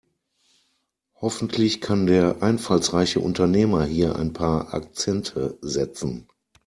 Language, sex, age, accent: German, male, 40-49, Deutschland Deutsch